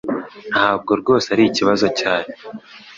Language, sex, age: Kinyarwanda, male, under 19